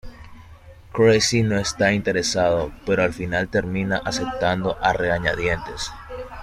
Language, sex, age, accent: Spanish, male, 19-29, México